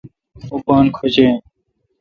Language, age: Kalkoti, 19-29